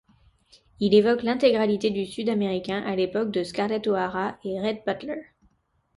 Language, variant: French, Français de métropole